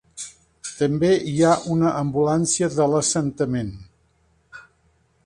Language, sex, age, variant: Catalan, male, 70-79, Central